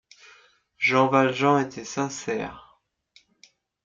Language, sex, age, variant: French, male, 30-39, Français de métropole